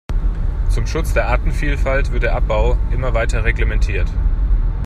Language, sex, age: German, male, 30-39